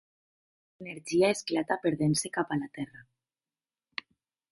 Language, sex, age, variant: Catalan, female, 19-29, Nord-Occidental